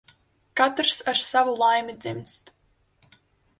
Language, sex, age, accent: Latvian, female, 19-29, Riga